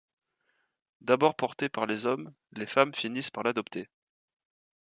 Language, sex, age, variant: French, male, 19-29, Français de métropole